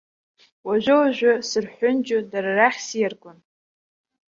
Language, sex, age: Abkhazian, male, under 19